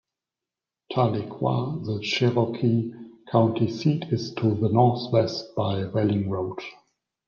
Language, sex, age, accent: English, male, 30-39, United States English